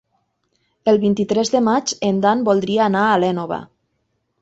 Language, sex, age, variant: Catalan, female, 19-29, Nord-Occidental